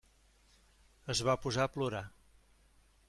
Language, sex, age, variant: Catalan, male, 50-59, Central